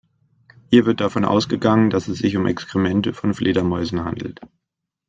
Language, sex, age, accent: German, male, 19-29, Deutschland Deutsch